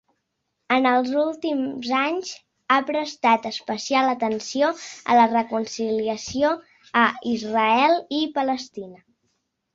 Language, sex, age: Catalan, female, 60-69